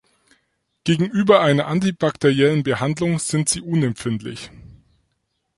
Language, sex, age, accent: German, male, 40-49, Deutschland Deutsch